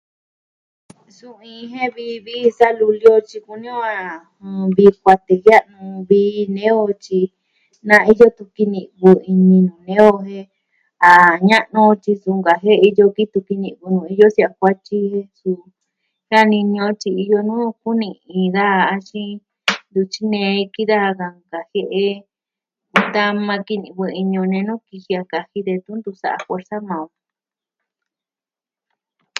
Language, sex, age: Southwestern Tlaxiaco Mixtec, female, 60-69